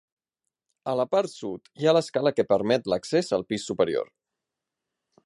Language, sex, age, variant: Catalan, female, 19-29, Central